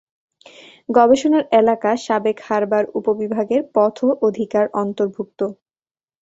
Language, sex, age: Bengali, female, 19-29